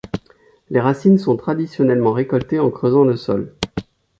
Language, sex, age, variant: French, male, 40-49, Français de métropole